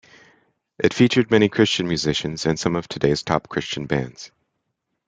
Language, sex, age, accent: English, male, 30-39, United States English